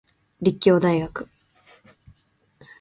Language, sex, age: Japanese, female, 19-29